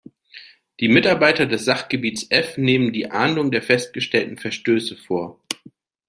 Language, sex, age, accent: German, male, 40-49, Deutschland Deutsch